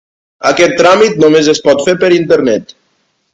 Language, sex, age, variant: Catalan, male, 19-29, Nord-Occidental